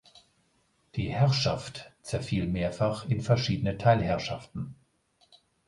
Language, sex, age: German, male, 50-59